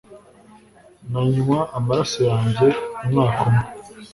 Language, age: Kinyarwanda, 19-29